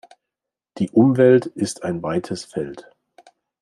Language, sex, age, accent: German, male, 40-49, Deutschland Deutsch